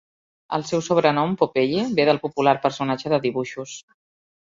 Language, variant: Catalan, Central